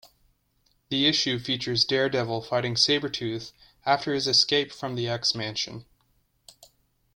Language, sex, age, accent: English, male, 19-29, United States English